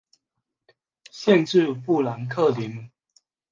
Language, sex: Chinese, male